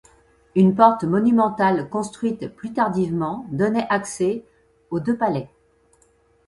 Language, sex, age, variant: French, female, 50-59, Français de métropole